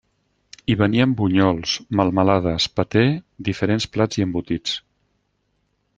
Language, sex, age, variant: Catalan, male, 60-69, Central